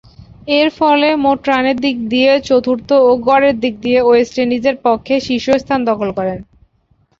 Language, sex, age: Bengali, female, 19-29